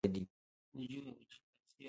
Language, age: Swahili, 19-29